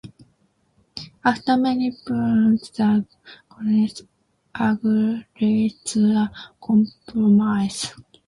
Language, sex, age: English, female, 19-29